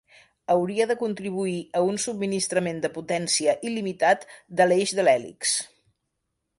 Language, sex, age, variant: Catalan, female, 50-59, Central